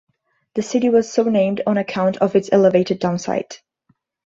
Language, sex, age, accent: English, female, 19-29, United States English